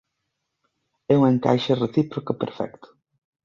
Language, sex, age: Galician, male, 19-29